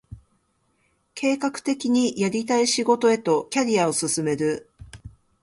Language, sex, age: Japanese, female, 40-49